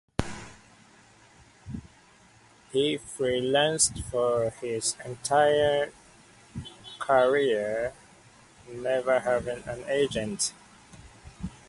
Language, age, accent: English, 19-29, United States English